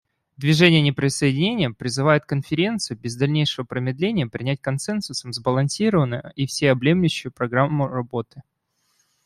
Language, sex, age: Russian, male, 19-29